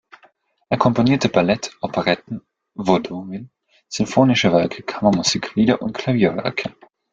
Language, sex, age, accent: German, male, 19-29, Österreichisches Deutsch